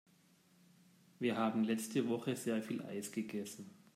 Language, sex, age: German, male, 40-49